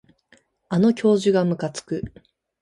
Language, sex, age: Japanese, female, 19-29